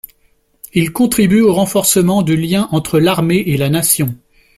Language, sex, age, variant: French, male, 40-49, Français de métropole